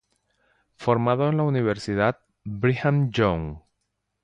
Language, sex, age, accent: Spanish, male, 40-49, Caribe: Cuba, Venezuela, Puerto Rico, República Dominicana, Panamá, Colombia caribeña, México caribeño, Costa del golfo de México